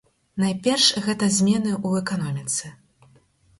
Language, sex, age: Belarusian, female, 30-39